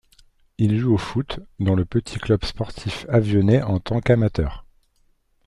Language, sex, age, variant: French, male, 40-49, Français de métropole